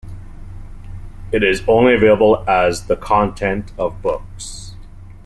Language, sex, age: English, male, 40-49